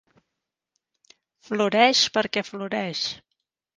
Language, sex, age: Catalan, female, 30-39